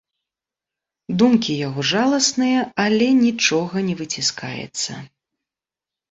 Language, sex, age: Belarusian, female, 30-39